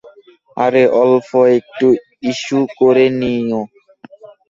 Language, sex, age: Bengali, male, under 19